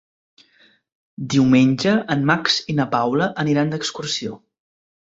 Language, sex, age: Catalan, male, 19-29